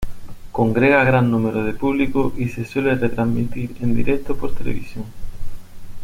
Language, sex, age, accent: Spanish, male, 40-49, España: Sur peninsular (Andalucia, Extremadura, Murcia)